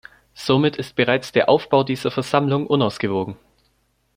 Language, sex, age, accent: German, male, under 19, Deutschland Deutsch